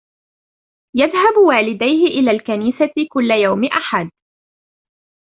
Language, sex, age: Arabic, female, 19-29